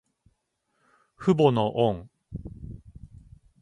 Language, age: Japanese, 50-59